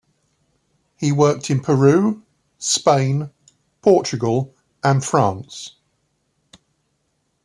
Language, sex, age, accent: English, male, 60-69, England English